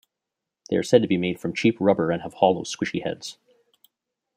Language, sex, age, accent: English, male, 30-39, Canadian English